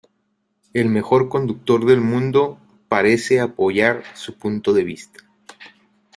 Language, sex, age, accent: Spanish, male, 30-39, México